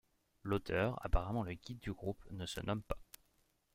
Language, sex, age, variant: French, male, 19-29, Français de métropole